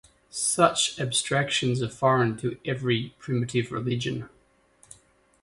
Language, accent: English, Australian English